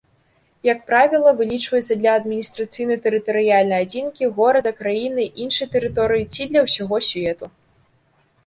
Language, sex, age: Belarusian, female, 19-29